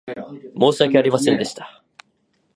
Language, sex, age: Japanese, male, 19-29